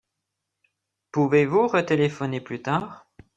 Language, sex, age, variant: French, male, 40-49, Français de métropole